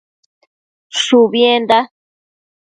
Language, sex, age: Matsés, female, 30-39